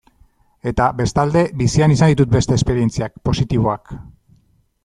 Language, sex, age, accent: Basque, male, 40-49, Mendebalekoa (Araba, Bizkaia, Gipuzkoako mendebaleko herri batzuk)